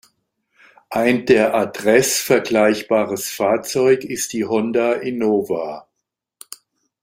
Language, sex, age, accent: German, male, 60-69, Deutschland Deutsch